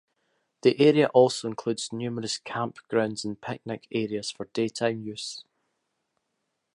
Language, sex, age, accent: English, male, 30-39, Scottish English